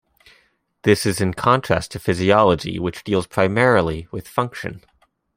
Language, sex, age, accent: English, male, 30-39, United States English